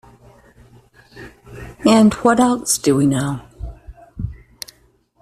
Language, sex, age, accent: English, female, 40-49, United States English